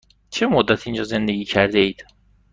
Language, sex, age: Persian, male, 19-29